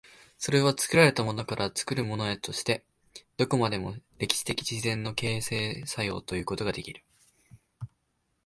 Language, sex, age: Japanese, male, 19-29